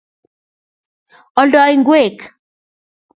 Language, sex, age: Kalenjin, female, 19-29